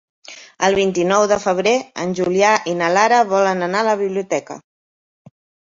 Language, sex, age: Catalan, female, 50-59